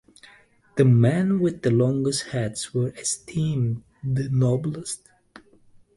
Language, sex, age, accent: English, male, 30-39, England English